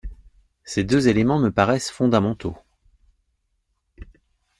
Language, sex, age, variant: French, male, 40-49, Français de métropole